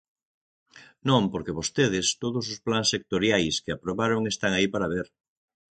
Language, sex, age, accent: Galician, male, 60-69, Atlántico (seseo e gheada)